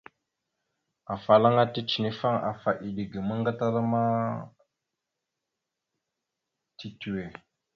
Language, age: Mada (Cameroon), 19-29